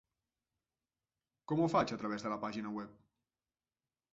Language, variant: Catalan, Septentrional